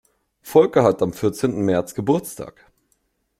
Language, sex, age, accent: German, male, 19-29, Deutschland Deutsch